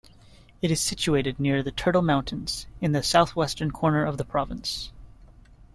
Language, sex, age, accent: English, male, 19-29, Canadian English